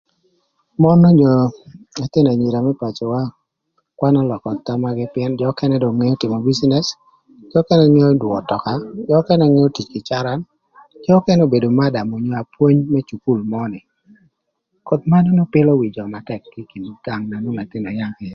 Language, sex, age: Thur, male, 40-49